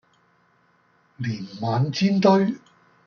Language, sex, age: Cantonese, male, 50-59